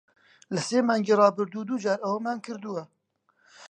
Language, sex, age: Central Kurdish, male, 19-29